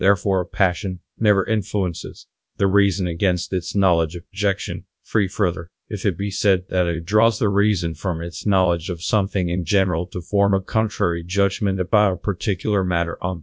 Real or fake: fake